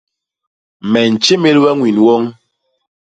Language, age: Basaa, 40-49